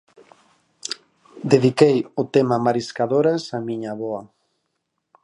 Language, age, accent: Galician, 40-49, Normativo (estándar)